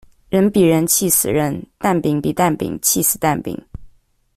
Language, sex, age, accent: Chinese, female, 19-29, 出生地：臺北市